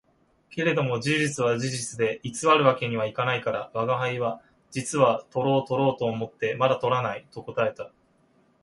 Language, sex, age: Japanese, male, 19-29